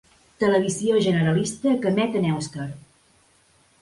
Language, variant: Catalan, Central